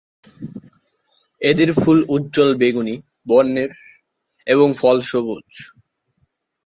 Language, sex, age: Bengali, male, under 19